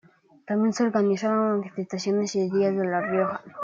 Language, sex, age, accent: Spanish, male, under 19, España: Norte peninsular (Asturias, Castilla y León, Cantabria, País Vasco, Navarra, Aragón, La Rioja, Guadalajara, Cuenca)